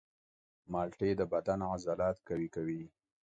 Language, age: Pashto, 30-39